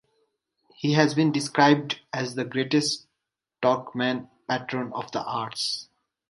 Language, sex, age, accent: English, male, 19-29, United States English